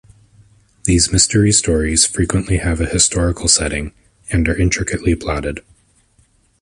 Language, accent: English, United States English